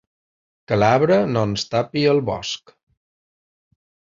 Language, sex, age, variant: Catalan, male, 40-49, Balear